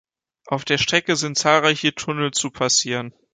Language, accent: German, Deutschland Deutsch